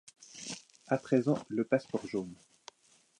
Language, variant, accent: French, Français d'Europe, Français de Suisse